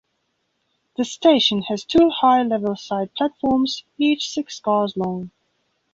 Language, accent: English, England English